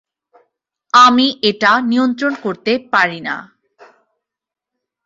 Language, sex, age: Bengali, female, 19-29